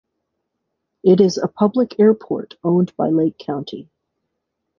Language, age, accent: English, 40-49, United States English